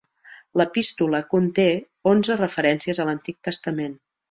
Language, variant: Catalan, Central